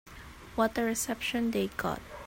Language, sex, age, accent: English, female, 19-29, Filipino